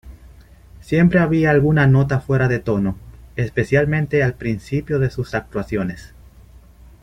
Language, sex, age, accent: Spanish, male, 19-29, Caribe: Cuba, Venezuela, Puerto Rico, República Dominicana, Panamá, Colombia caribeña, México caribeño, Costa del golfo de México